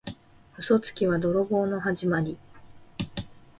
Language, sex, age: Japanese, female, 19-29